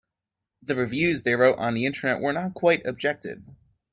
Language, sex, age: English, male, under 19